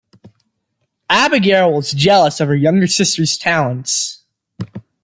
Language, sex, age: English, male, under 19